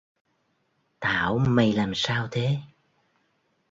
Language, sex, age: Vietnamese, male, 60-69